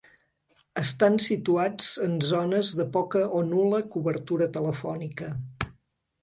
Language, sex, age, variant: Catalan, female, 60-69, Central